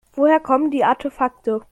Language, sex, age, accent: German, male, under 19, Deutschland Deutsch